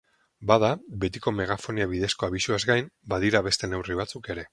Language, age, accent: Basque, 40-49, Mendebalekoa (Araba, Bizkaia, Gipuzkoako mendebaleko herri batzuk)